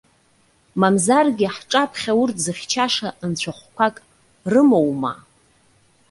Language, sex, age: Abkhazian, female, 30-39